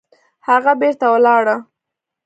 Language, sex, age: Pashto, female, 19-29